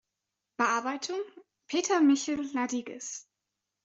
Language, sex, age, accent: German, female, 19-29, Deutschland Deutsch